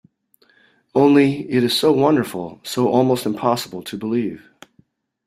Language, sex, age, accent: English, male, 50-59, United States English